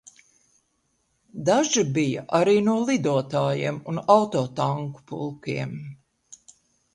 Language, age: Latvian, 80-89